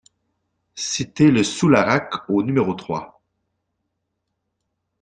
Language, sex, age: French, male, 40-49